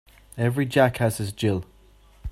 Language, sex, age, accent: English, male, 19-29, Irish English